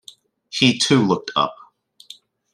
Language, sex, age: English, male, 19-29